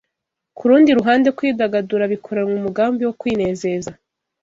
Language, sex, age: Kinyarwanda, female, 19-29